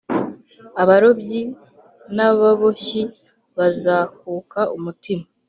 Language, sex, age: Kinyarwanda, female, under 19